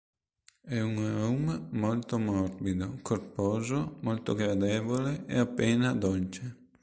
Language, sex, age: Italian, male, 19-29